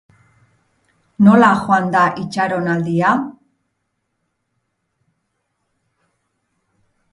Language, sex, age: Basque, female, 40-49